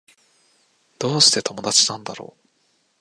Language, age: Japanese, 19-29